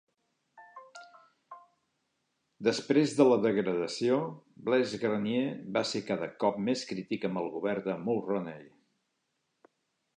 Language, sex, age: Catalan, male, 50-59